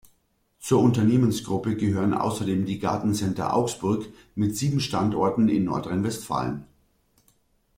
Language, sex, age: German, male, 50-59